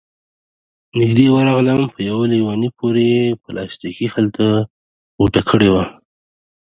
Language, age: Pashto, 19-29